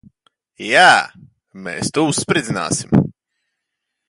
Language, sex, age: Latvian, male, 19-29